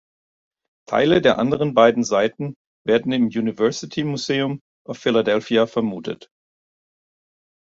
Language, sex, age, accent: German, male, 40-49, Deutschland Deutsch